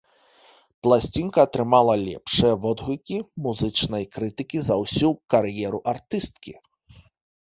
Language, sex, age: Belarusian, male, 30-39